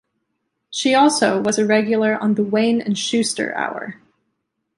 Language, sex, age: English, female, 19-29